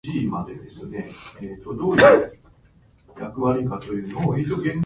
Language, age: Japanese, 19-29